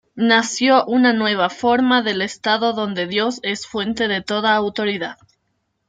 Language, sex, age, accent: Spanish, female, 30-39, América central